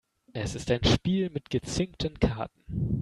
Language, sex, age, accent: German, male, 19-29, Deutschland Deutsch